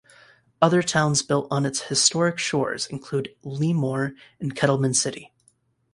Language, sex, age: English, male, 19-29